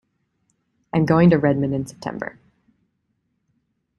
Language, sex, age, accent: English, female, 30-39, United States English